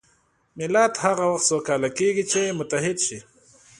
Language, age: Pashto, 30-39